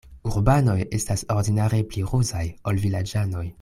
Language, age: Esperanto, 19-29